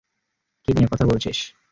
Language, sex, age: Bengali, male, 19-29